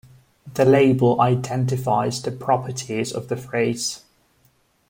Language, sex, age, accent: English, male, 19-29, England English